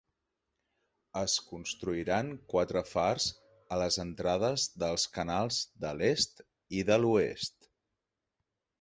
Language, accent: Catalan, Barceloní